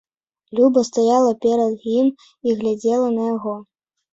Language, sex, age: Belarusian, female, 40-49